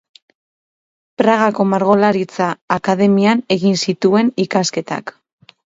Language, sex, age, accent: Basque, female, 30-39, Mendebalekoa (Araba, Bizkaia, Gipuzkoako mendebaleko herri batzuk)